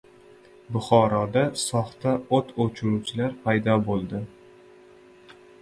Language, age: Uzbek, 19-29